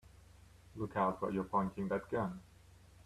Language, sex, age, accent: English, male, 30-39, England English